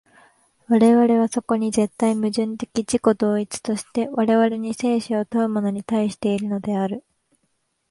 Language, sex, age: Japanese, female, 19-29